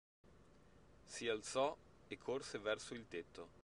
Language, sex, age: Italian, male, 30-39